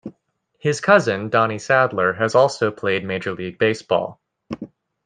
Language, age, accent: English, 19-29, United States English